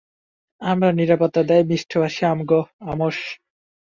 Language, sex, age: Bengali, male, 19-29